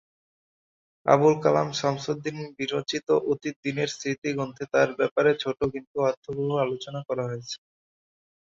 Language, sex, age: Bengali, male, 19-29